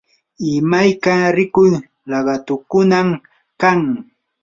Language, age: Yanahuanca Pasco Quechua, 19-29